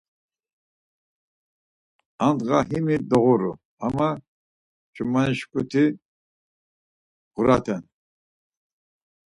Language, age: Laz, 60-69